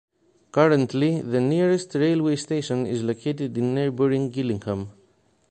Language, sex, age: English, male, 40-49